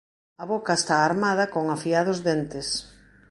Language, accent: Galician, Normativo (estándar)